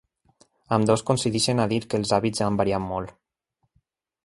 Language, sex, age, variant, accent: Catalan, male, 19-29, Valencià meridional, valencià